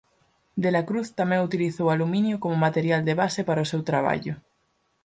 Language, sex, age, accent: Galician, female, 19-29, Normativo (estándar)